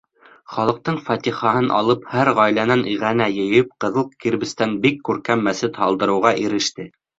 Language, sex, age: Bashkir, male, under 19